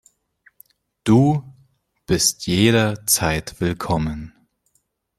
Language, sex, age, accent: German, male, 19-29, Deutschland Deutsch